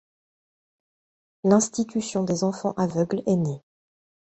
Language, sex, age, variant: French, female, 30-39, Français de métropole